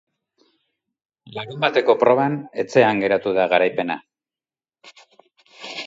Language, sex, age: Basque, male, 50-59